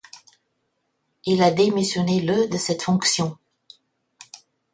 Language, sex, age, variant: French, female, 50-59, Français de métropole